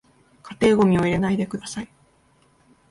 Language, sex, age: Japanese, female, 19-29